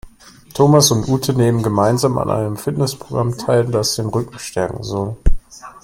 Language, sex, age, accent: German, male, 30-39, Deutschland Deutsch